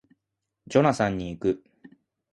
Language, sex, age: Japanese, male, 19-29